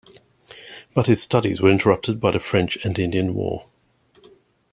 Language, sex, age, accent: English, male, 50-59, England English